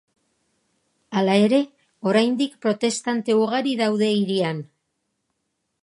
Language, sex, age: Basque, female, 60-69